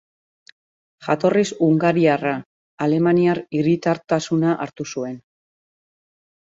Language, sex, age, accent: Basque, male, 50-59, Mendebalekoa (Araba, Bizkaia, Gipuzkoako mendebaleko herri batzuk)